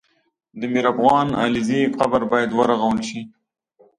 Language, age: Pashto, 19-29